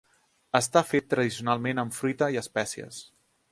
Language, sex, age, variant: Catalan, male, 30-39, Central